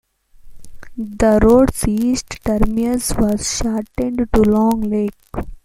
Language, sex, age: English, female, under 19